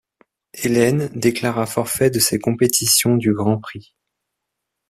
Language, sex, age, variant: French, male, 30-39, Français de métropole